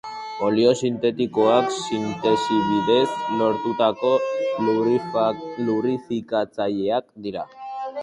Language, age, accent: Basque, under 19, Erdialdekoa edo Nafarra (Gipuzkoa, Nafarroa)